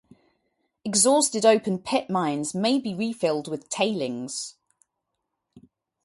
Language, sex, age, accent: English, female, 19-29, England English